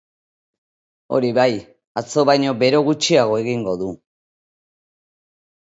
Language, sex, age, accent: Basque, female, 50-59, Mendebalekoa (Araba, Bizkaia, Gipuzkoako mendebaleko herri batzuk)